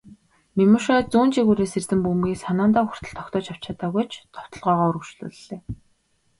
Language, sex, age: Mongolian, female, 19-29